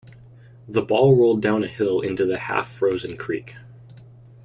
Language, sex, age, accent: English, male, under 19, United States English